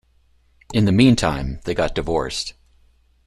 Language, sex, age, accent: English, male, 40-49, United States English